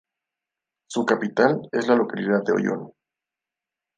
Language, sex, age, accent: Spanish, male, 19-29, México